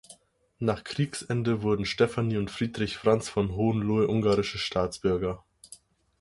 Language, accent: German, Deutschland Deutsch